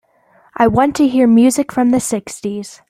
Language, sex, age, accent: English, female, under 19, United States English